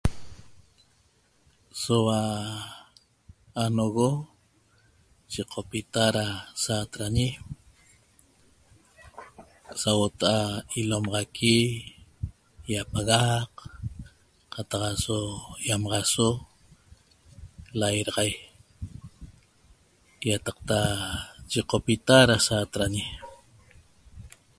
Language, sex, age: Toba, female, 50-59